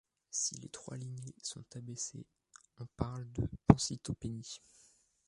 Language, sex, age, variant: French, male, 19-29, Français de métropole